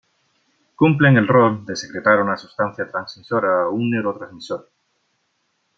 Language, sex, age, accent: Spanish, male, 40-49, España: Sur peninsular (Andalucia, Extremadura, Murcia)